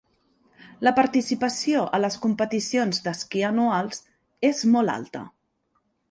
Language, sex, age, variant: Catalan, female, 40-49, Central